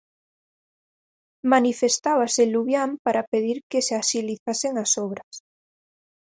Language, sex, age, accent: Galician, female, 19-29, Central (gheada)